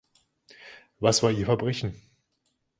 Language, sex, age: German, male, 40-49